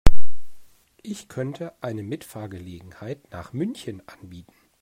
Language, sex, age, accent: German, male, 40-49, Deutschland Deutsch